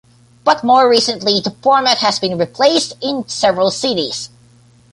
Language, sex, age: English, male, 19-29